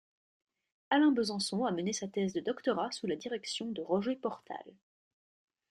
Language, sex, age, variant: French, female, 19-29, Français de métropole